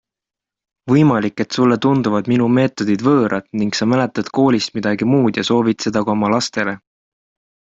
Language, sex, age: Estonian, male, 19-29